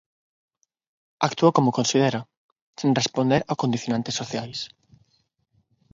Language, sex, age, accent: Galician, male, 19-29, Normativo (estándar); Neofalante